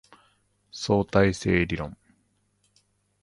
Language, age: Japanese, 50-59